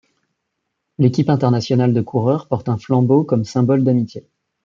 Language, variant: French, Français de métropole